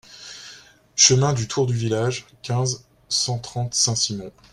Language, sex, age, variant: French, male, 40-49, Français de métropole